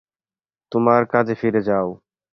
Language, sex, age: Bengali, male, 19-29